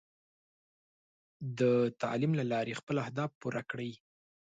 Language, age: Pashto, 19-29